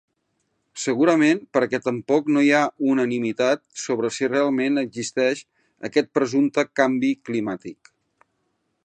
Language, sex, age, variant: Catalan, male, 50-59, Central